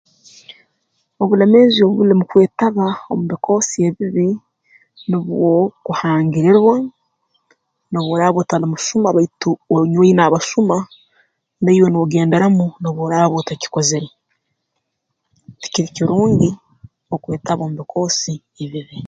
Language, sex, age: Tooro, female, 19-29